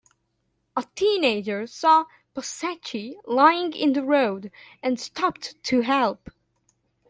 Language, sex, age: English, male, under 19